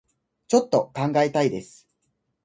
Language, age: Japanese, 19-29